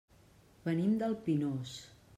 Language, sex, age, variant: Catalan, female, 40-49, Central